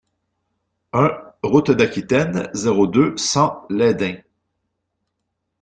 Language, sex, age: French, male, 40-49